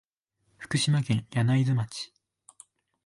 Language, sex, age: Japanese, male, 19-29